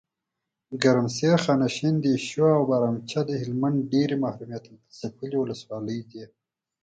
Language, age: Pashto, 30-39